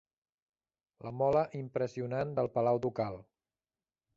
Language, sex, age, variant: Catalan, male, 30-39, Central